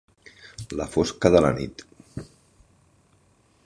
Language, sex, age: Catalan, male, 50-59